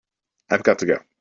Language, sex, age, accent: English, male, under 19, United States English